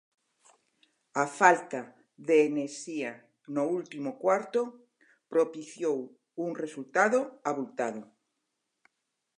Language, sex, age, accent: Galician, female, 60-69, Normativo (estándar)